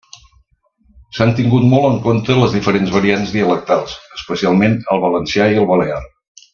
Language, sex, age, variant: Catalan, male, 70-79, Central